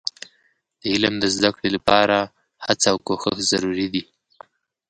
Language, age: Pashto, 19-29